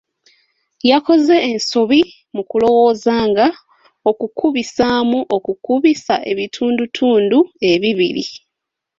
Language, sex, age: Ganda, female, 19-29